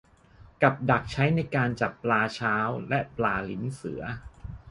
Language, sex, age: Thai, male, 40-49